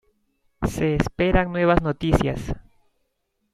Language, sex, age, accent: Spanish, male, 19-29, Andino-Pacífico: Colombia, Perú, Ecuador, oeste de Bolivia y Venezuela andina